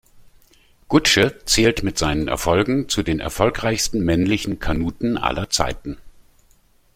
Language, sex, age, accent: German, male, 50-59, Deutschland Deutsch